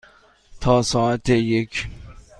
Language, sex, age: Persian, male, 30-39